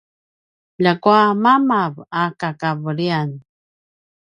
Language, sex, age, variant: Paiwan, female, 50-59, pinayuanan a kinaikacedasan (東排灣語)